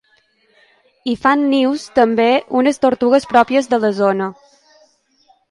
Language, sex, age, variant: Catalan, female, 19-29, Balear